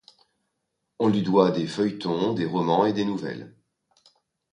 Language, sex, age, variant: French, male, 40-49, Français de métropole